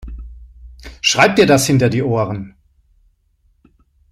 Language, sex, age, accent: German, male, 30-39, Deutschland Deutsch